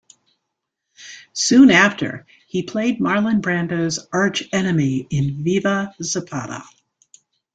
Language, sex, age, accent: English, female, 60-69, United States English